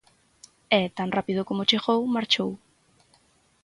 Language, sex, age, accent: Galician, female, 19-29, Central (gheada); Normativo (estándar)